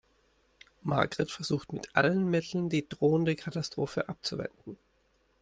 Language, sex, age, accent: German, male, 30-39, Deutschland Deutsch